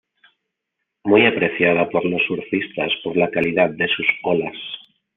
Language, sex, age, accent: Spanish, male, 30-39, España: Centro-Sur peninsular (Madrid, Toledo, Castilla-La Mancha)